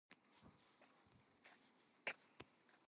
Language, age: English, 19-29